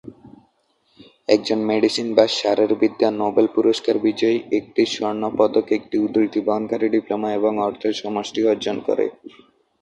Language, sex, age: Bengali, male, under 19